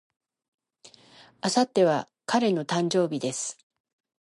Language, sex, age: Japanese, female, 60-69